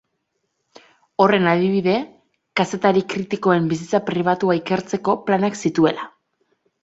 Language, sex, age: Basque, female, 19-29